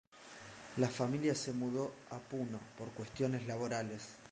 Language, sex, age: Spanish, male, 19-29